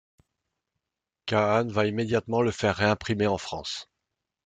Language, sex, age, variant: French, male, 60-69, Français de métropole